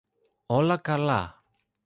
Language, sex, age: Greek, male, 19-29